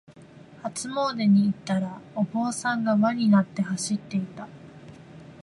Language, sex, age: Japanese, female, 19-29